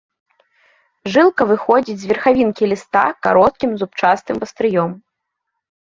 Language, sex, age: Belarusian, female, 19-29